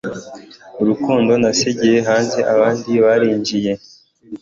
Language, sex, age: Kinyarwanda, male, 19-29